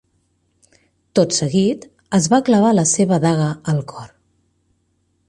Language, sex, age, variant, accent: Catalan, female, 30-39, Central, central